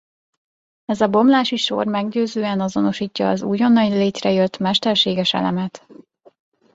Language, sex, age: Hungarian, female, 19-29